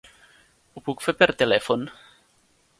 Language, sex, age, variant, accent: Catalan, male, under 19, Nord-Occidental, Tortosí